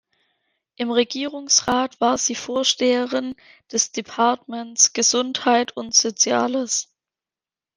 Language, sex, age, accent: German, female, 19-29, Deutschland Deutsch